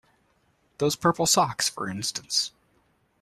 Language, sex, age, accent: English, male, 19-29, United States English